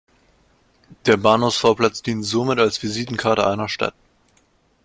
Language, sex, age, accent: German, male, under 19, Deutschland Deutsch